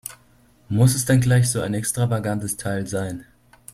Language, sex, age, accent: German, male, under 19, Deutschland Deutsch